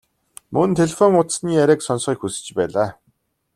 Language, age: Mongolian, 90+